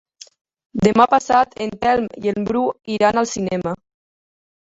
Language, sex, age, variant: Catalan, female, under 19, Nord-Occidental